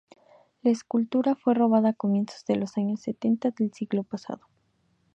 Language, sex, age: Spanish, female, 19-29